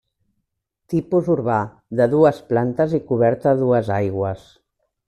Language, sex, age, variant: Catalan, female, 50-59, Central